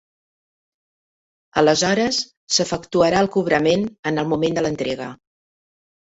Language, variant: Catalan, Central